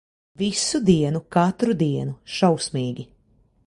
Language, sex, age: Latvian, female, 30-39